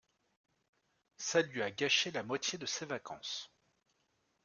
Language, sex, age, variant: French, male, 30-39, Français de métropole